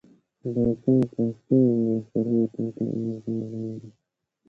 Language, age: Indus Kohistani, 19-29